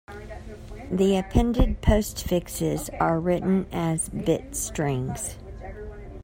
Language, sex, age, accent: English, female, 40-49, United States English